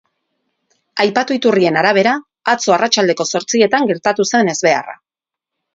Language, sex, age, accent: Basque, female, 40-49, Erdialdekoa edo Nafarra (Gipuzkoa, Nafarroa)